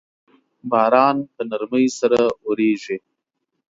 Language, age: Pashto, 30-39